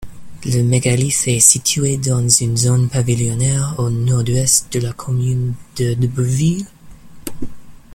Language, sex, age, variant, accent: French, male, 19-29, Français d'Europe, Français du Royaume-Uni